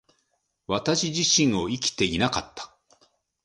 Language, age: Japanese, 50-59